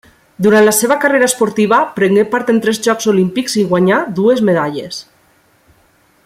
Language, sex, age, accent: Catalan, female, 30-39, valencià